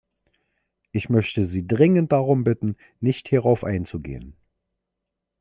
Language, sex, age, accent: German, male, 40-49, Deutschland Deutsch